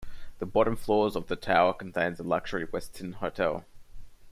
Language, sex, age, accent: English, male, 19-29, Australian English